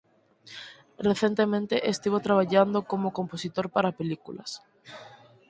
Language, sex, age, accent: Galician, female, 19-29, Normativo (estándar)